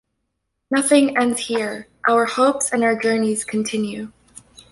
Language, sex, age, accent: English, female, 19-29, Canadian English